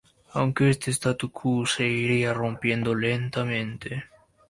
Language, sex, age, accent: Spanish, male, 19-29, Andino-Pacífico: Colombia, Perú, Ecuador, oeste de Bolivia y Venezuela andina